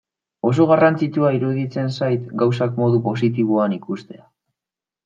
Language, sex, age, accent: Basque, male, 19-29, Mendebalekoa (Araba, Bizkaia, Gipuzkoako mendebaleko herri batzuk)